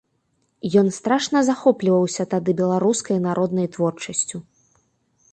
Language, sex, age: Belarusian, female, 19-29